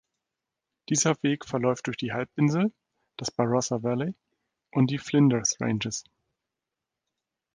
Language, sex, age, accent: German, male, 30-39, Deutschland Deutsch